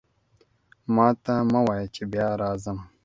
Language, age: Pashto, 30-39